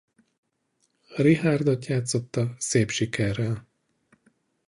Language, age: Hungarian, 40-49